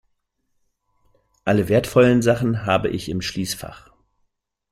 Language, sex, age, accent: German, male, 30-39, Deutschland Deutsch